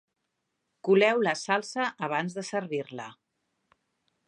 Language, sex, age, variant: Catalan, female, 50-59, Central